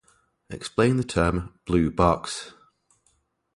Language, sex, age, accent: English, male, 30-39, England English